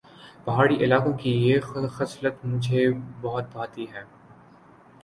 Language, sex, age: Urdu, male, 19-29